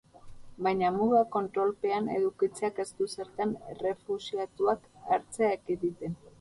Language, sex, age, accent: Basque, male, 40-49, Erdialdekoa edo Nafarra (Gipuzkoa, Nafarroa)